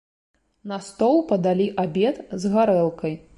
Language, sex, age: Belarusian, female, 30-39